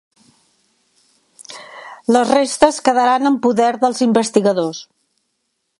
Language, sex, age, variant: Catalan, female, 70-79, Central